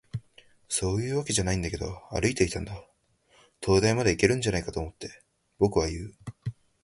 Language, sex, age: Japanese, male, under 19